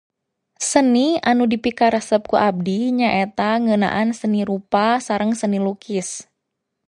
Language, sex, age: Sundanese, female, 19-29